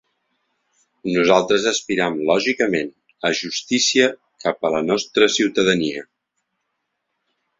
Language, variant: Catalan, Central